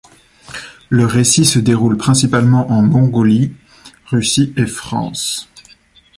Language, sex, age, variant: French, male, 19-29, Français de métropole